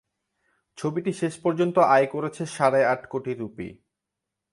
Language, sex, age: Bengali, male, 19-29